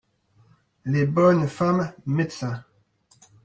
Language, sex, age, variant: French, male, 40-49, Français de métropole